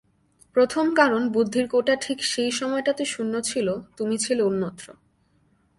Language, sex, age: Bengali, female, 19-29